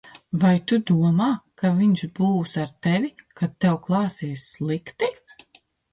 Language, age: Latvian, 30-39